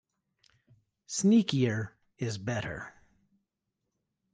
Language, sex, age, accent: English, male, 40-49, United States English